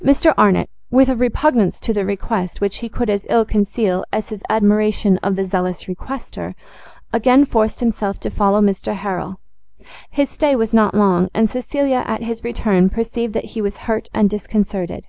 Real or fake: real